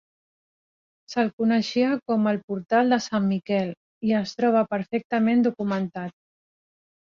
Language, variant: Catalan, Central